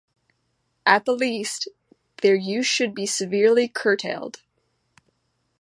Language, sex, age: English, female, 19-29